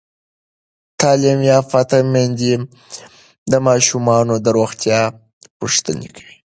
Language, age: Pashto, under 19